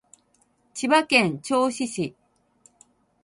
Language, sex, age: Japanese, female, 60-69